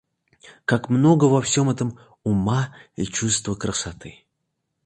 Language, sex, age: Russian, male, 19-29